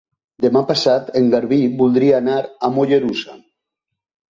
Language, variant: Catalan, Central